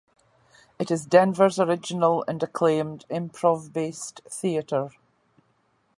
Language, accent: English, Scottish English